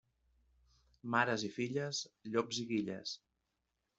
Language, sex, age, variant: Catalan, male, 40-49, Central